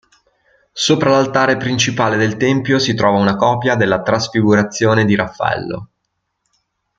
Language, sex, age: Italian, male, 19-29